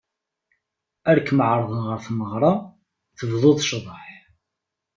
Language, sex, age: Kabyle, male, 19-29